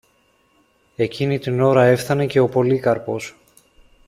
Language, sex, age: Greek, male, 40-49